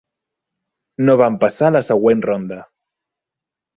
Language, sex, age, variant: Catalan, male, 30-39, Central